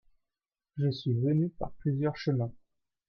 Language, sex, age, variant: French, male, 19-29, Français de métropole